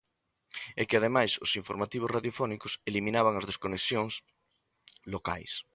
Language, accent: Galician, Normativo (estándar)